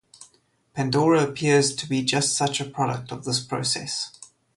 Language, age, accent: English, 30-39, Southern African (South Africa, Zimbabwe, Namibia)